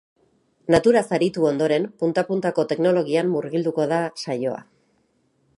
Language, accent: Basque, Erdialdekoa edo Nafarra (Gipuzkoa, Nafarroa)